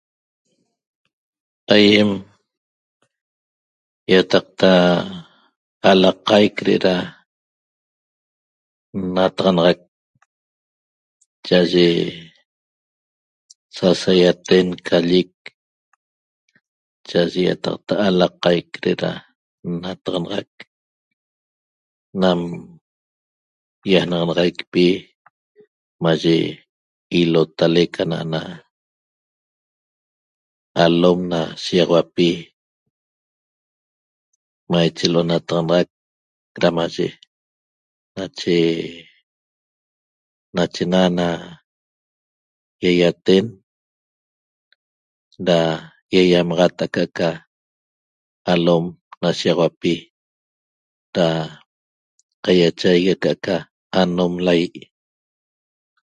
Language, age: Toba, 50-59